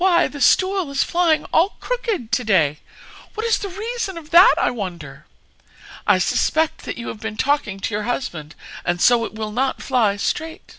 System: none